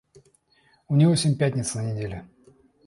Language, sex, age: Russian, male, 40-49